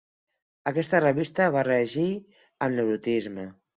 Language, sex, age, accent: Catalan, female, 50-59, Barcelona